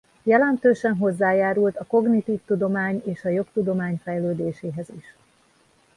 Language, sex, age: Hungarian, female, 40-49